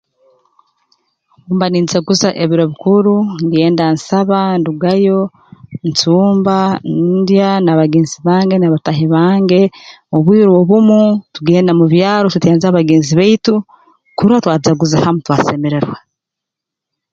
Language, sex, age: Tooro, female, 30-39